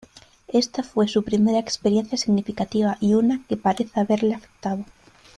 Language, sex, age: Spanish, female, 19-29